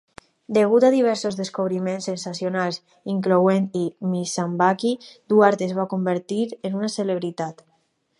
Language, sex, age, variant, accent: Catalan, female, under 19, Alacantí, valencià